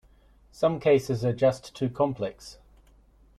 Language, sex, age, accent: English, male, 40-49, Australian English